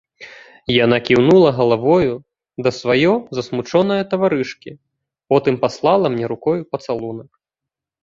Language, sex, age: Belarusian, male, 30-39